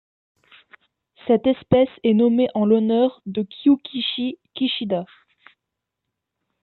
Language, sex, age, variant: French, female, 19-29, Français de métropole